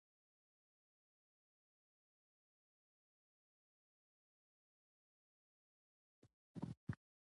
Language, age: English, 30-39